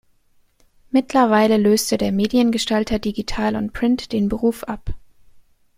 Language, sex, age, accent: German, female, 19-29, Deutschland Deutsch